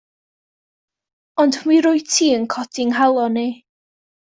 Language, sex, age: Welsh, female, under 19